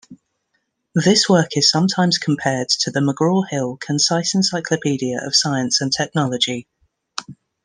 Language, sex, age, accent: English, female, 30-39, England English